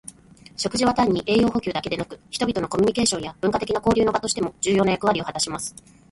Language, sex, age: Japanese, female, 30-39